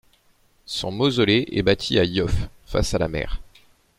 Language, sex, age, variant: French, male, 30-39, Français de métropole